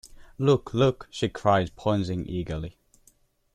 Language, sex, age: English, male, under 19